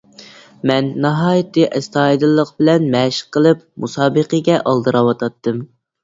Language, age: Uyghur, 19-29